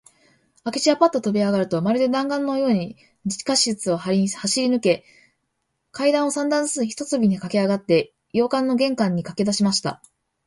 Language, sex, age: Japanese, female, 19-29